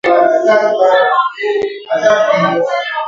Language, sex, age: Swahili, female, 19-29